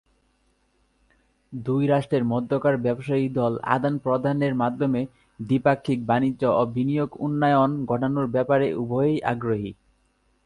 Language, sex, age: Bengali, male, under 19